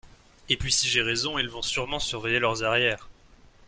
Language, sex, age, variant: French, male, 19-29, Français de métropole